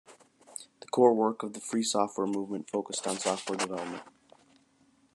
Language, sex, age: English, male, under 19